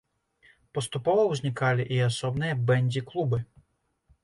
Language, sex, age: Belarusian, male, 30-39